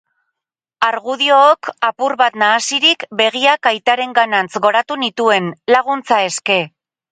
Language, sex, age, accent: Basque, female, 40-49, Erdialdekoa edo Nafarra (Gipuzkoa, Nafarroa)